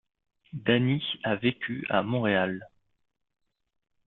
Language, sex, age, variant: French, male, 19-29, Français de métropole